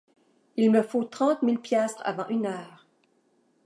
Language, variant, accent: French, Français d'Amérique du Nord, Français du Canada